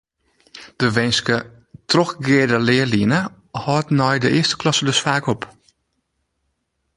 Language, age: Western Frisian, 40-49